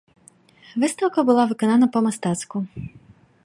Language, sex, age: Belarusian, female, 19-29